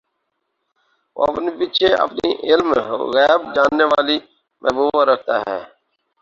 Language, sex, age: Urdu, male, 19-29